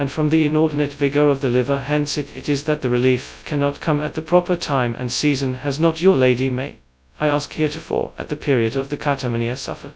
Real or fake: fake